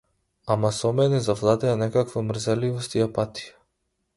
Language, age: Macedonian, 19-29